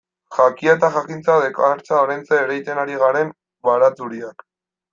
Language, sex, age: Basque, male, 19-29